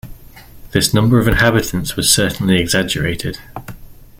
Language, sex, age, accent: English, male, 19-29, England English